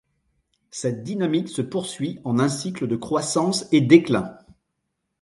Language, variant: French, Français de métropole